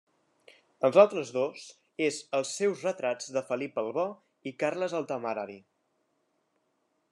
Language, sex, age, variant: Catalan, male, under 19, Central